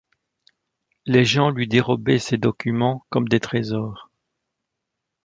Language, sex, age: French, male, 40-49